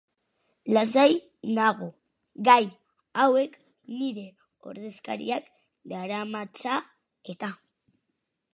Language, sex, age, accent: Basque, male, 30-39, Mendebalekoa (Araba, Bizkaia, Gipuzkoako mendebaleko herri batzuk)